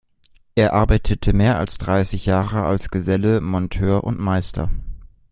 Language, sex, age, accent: German, male, 19-29, Deutschland Deutsch